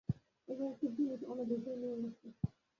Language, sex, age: Bengali, female, 19-29